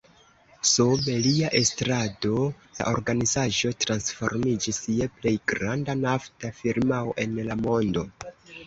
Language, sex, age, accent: Esperanto, male, 19-29, Internacia